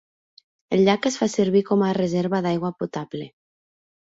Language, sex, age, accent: Catalan, female, 19-29, central; nord-occidental